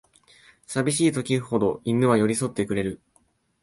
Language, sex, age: Japanese, male, 19-29